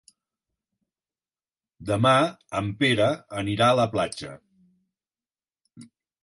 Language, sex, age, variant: Catalan, male, 70-79, Septentrional